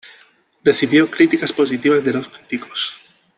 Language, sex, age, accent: Spanish, male, 30-39, España: Sur peninsular (Andalucia, Extremadura, Murcia)